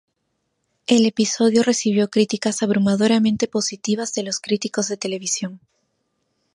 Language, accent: Spanish, Andino-Pacífico: Colombia, Perú, Ecuador, oeste de Bolivia y Venezuela andina